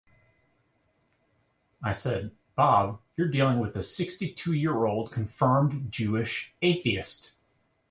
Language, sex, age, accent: English, male, 40-49, United States English